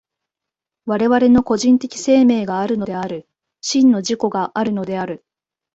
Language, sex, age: Japanese, female, 19-29